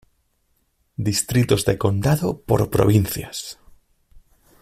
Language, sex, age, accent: Spanish, male, 30-39, España: Centro-Sur peninsular (Madrid, Toledo, Castilla-La Mancha)